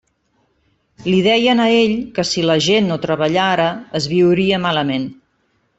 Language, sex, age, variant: Catalan, female, 50-59, Central